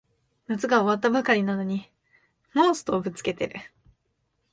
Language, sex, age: Japanese, female, 19-29